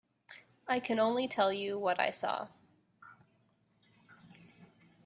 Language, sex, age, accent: English, female, 19-29, Canadian English